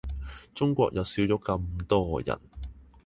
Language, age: Cantonese, 19-29